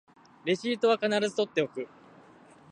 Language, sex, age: Japanese, male, 19-29